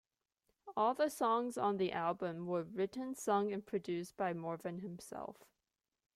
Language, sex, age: English, female, 19-29